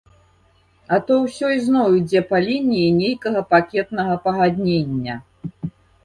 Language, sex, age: Belarusian, female, 60-69